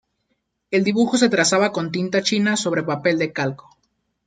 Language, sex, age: Spanish, male, 19-29